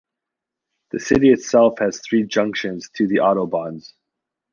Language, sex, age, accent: English, male, 40-49, Canadian English